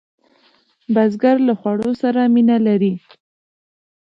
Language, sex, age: Pashto, female, 19-29